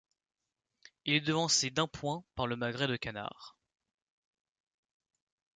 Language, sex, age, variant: French, male, 19-29, Français de métropole